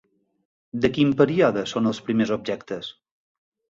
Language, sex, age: Catalan, male, 40-49